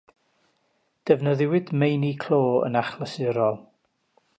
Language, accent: Welsh, Y Deyrnas Unedig Cymraeg